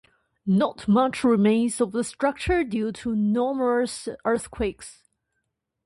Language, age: English, under 19